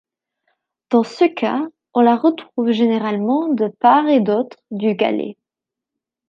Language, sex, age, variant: French, female, 19-29, Français de métropole